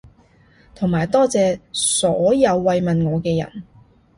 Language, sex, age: Cantonese, female, 30-39